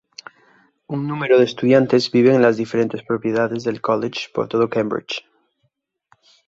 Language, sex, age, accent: Spanish, male, 19-29, España: Norte peninsular (Asturias, Castilla y León, Cantabria, País Vasco, Navarra, Aragón, La Rioja, Guadalajara, Cuenca)